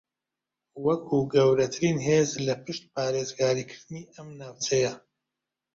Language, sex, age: Central Kurdish, male, 30-39